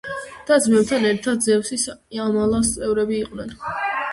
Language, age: Georgian, under 19